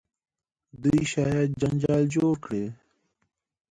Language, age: Pashto, 19-29